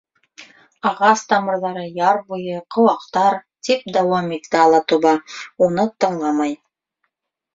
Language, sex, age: Bashkir, female, 30-39